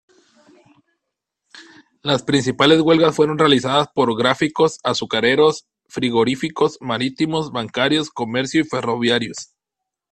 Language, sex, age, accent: Spanish, male, 30-39, México